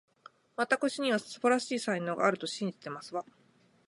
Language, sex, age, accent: Japanese, female, 30-39, 日本人